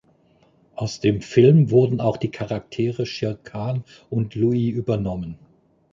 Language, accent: German, Deutschland Deutsch